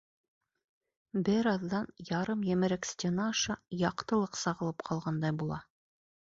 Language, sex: Bashkir, female